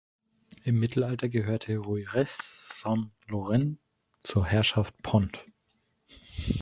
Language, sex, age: German, male, 19-29